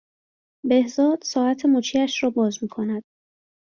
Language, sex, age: Persian, female, 30-39